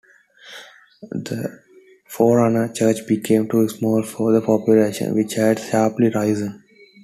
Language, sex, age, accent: English, male, 19-29, India and South Asia (India, Pakistan, Sri Lanka)